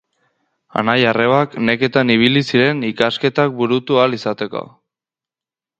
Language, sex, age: Basque, male, 30-39